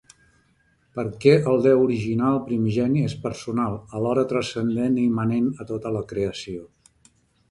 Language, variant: Catalan, Central